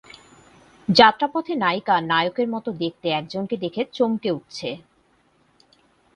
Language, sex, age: Bengali, female, 30-39